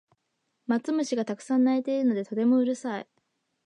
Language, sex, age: Japanese, female, under 19